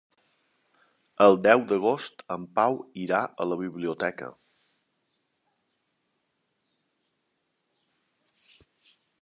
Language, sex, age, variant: Catalan, male, 60-69, Balear